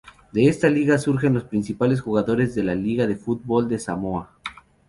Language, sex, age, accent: Spanish, male, 19-29, México